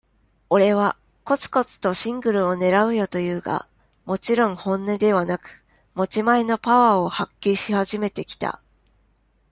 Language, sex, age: Japanese, female, 19-29